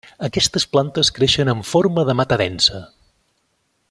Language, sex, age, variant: Catalan, male, 40-49, Central